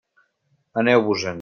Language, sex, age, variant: Catalan, male, 50-59, Central